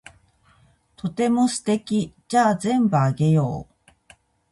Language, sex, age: Japanese, female, 40-49